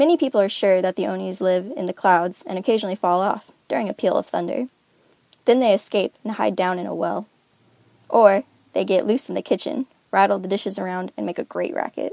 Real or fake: real